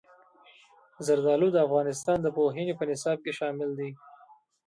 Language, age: Pashto, 19-29